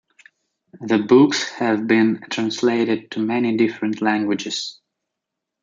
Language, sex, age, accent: English, male, 19-29, United States English